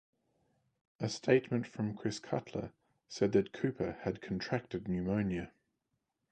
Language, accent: English, Australian English